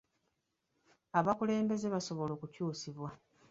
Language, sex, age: Ganda, female, 40-49